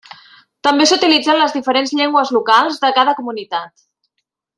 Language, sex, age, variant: Catalan, female, 30-39, Central